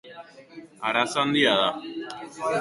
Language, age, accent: Basque, under 19, Erdialdekoa edo Nafarra (Gipuzkoa, Nafarroa)